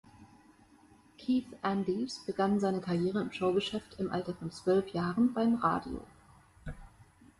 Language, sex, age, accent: German, female, 19-29, Deutschland Deutsch